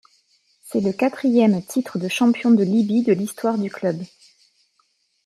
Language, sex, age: French, female, 40-49